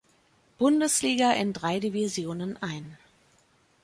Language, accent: German, Deutschland Deutsch